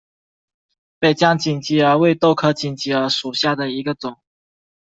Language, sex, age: Chinese, male, 19-29